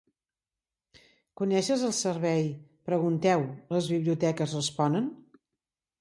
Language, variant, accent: Catalan, Central, central